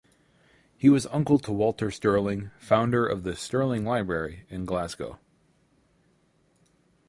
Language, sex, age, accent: English, male, 19-29, United States English